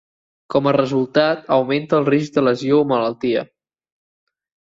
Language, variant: Catalan, Central